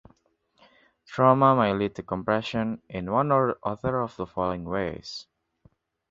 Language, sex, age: English, male, under 19